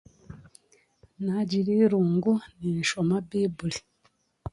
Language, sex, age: Chiga, female, 30-39